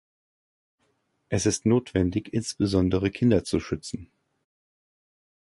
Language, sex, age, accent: German, male, 50-59, Deutschland Deutsch